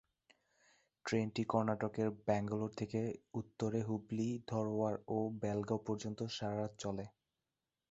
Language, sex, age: Bengali, male, 19-29